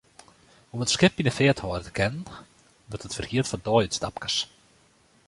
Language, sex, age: Western Frisian, male, 19-29